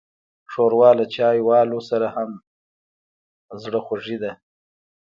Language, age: Pashto, 30-39